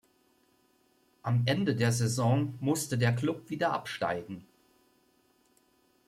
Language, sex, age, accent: German, male, 50-59, Deutschland Deutsch